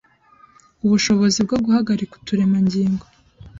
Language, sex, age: Kinyarwanda, female, 19-29